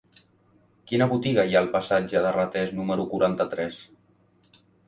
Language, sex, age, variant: Catalan, male, under 19, Central